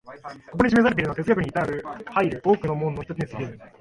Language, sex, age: Japanese, male, 19-29